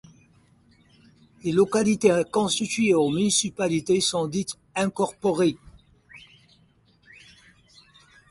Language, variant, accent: French, Français du nord de l'Afrique, Français du Maroc